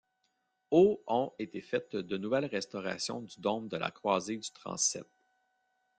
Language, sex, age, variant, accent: French, male, 40-49, Français d'Amérique du Nord, Français du Canada